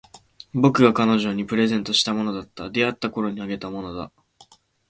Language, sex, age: Japanese, male, 19-29